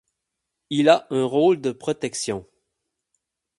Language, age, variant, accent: French, 30-39, Français d'Amérique du Nord, Français du Canada